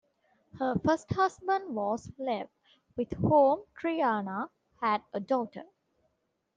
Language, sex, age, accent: English, female, 19-29, India and South Asia (India, Pakistan, Sri Lanka)